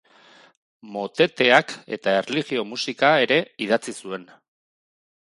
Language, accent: Basque, Erdialdekoa edo Nafarra (Gipuzkoa, Nafarroa)